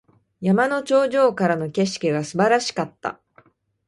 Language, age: Japanese, 40-49